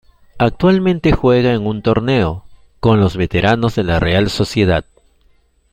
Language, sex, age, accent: Spanish, male, 50-59, Andino-Pacífico: Colombia, Perú, Ecuador, oeste de Bolivia y Venezuela andina